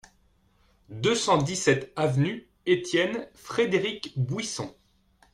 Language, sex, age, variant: French, male, 30-39, Français de métropole